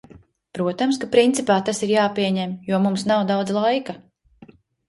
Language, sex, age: Latvian, female, 30-39